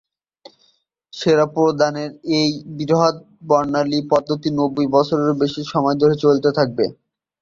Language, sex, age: Bengali, male, 19-29